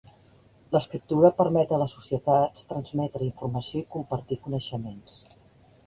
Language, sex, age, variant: Catalan, female, 50-59, Central